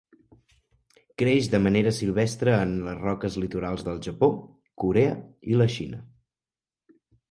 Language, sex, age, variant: Catalan, male, 19-29, Central